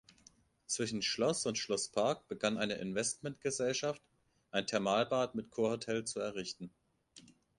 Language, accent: German, Deutschland Deutsch